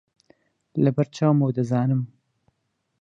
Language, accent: Central Kurdish, سۆرانی